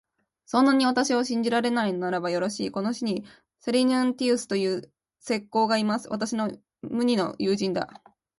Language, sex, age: Japanese, female, 19-29